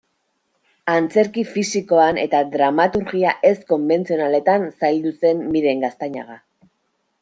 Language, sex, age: Basque, female, 30-39